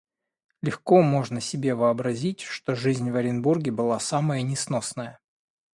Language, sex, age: Russian, male, 30-39